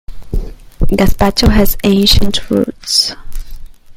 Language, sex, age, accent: English, female, 19-29, Australian English